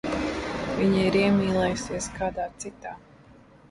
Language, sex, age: Latvian, female, 30-39